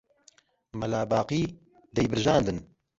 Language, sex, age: Central Kurdish, male, 30-39